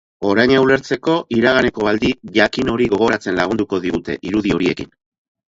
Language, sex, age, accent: Basque, male, 50-59, Erdialdekoa edo Nafarra (Gipuzkoa, Nafarroa)